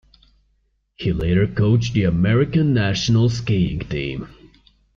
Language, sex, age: English, male, 19-29